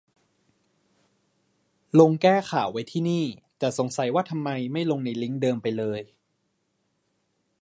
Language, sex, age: Thai, male, 19-29